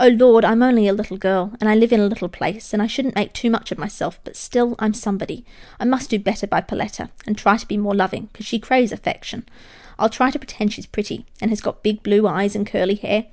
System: none